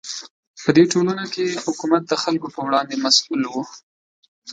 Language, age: Pashto, 19-29